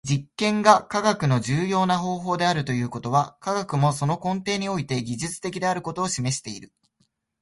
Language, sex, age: Japanese, male, 19-29